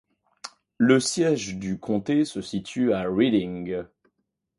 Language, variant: French, Français de métropole